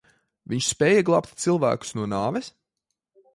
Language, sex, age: Latvian, male, 19-29